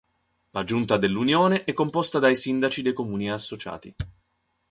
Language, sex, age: Italian, male, 19-29